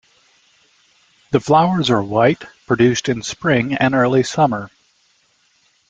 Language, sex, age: English, male, 40-49